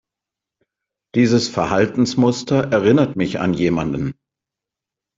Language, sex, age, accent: German, male, 50-59, Deutschland Deutsch